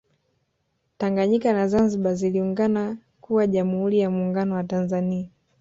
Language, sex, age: Swahili, male, 19-29